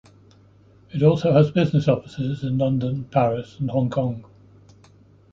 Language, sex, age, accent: English, male, 60-69, England English